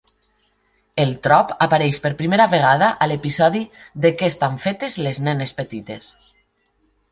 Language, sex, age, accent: Catalan, female, 30-39, valencià